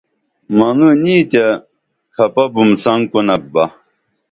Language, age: Dameli, 50-59